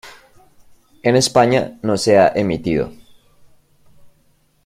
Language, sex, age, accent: Spanish, male, 19-29, Andino-Pacífico: Colombia, Perú, Ecuador, oeste de Bolivia y Venezuela andina